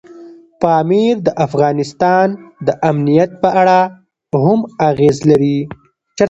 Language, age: Pashto, 30-39